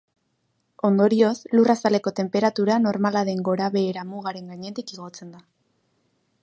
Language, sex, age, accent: Basque, female, under 19, Erdialdekoa edo Nafarra (Gipuzkoa, Nafarroa)